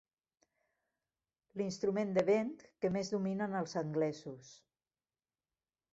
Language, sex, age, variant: Catalan, female, 50-59, Central